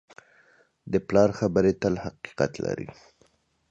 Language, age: Pashto, 30-39